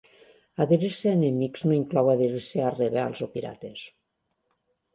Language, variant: Catalan, Central